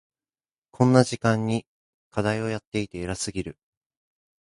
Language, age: Japanese, 19-29